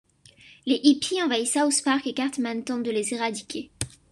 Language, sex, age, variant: French, female, under 19, Français de métropole